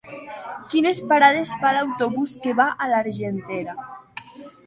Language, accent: Catalan, Oriental